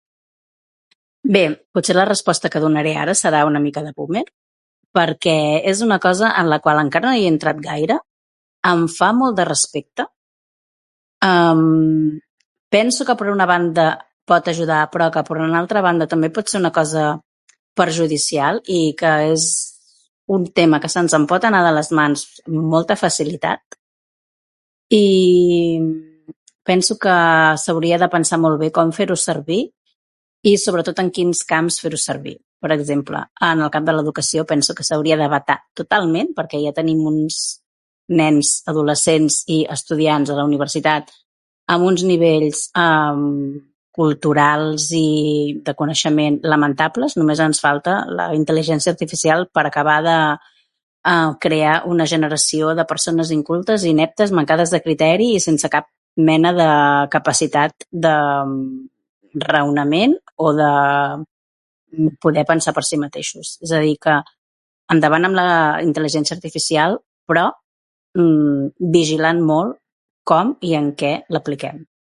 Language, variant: Catalan, Central